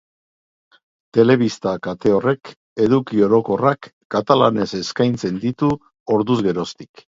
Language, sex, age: Basque, male, 60-69